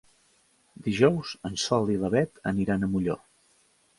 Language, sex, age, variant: Catalan, male, 50-59, Central